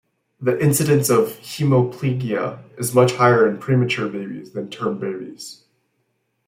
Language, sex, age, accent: English, male, 19-29, United States English